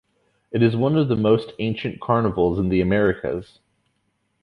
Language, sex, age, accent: English, male, 19-29, United States English